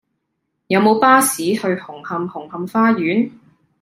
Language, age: Cantonese, 19-29